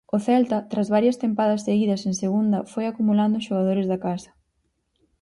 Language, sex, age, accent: Galician, female, 19-29, Central (gheada)